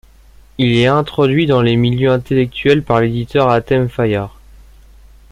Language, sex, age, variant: French, male, under 19, Français de métropole